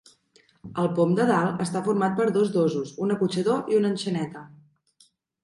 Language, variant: Catalan, Central